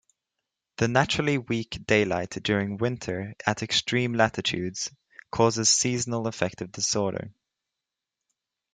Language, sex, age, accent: English, male, under 19, England English